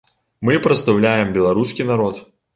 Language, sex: Belarusian, male